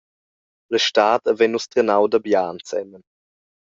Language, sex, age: Romansh, male, under 19